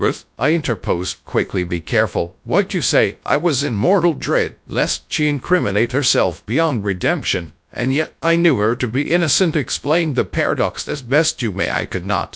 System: TTS, GradTTS